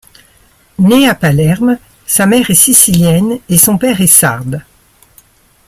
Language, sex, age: French, male, 60-69